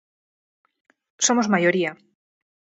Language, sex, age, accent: Galician, female, 30-39, Normativo (estándar)